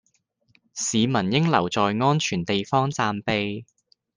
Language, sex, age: Cantonese, male, 19-29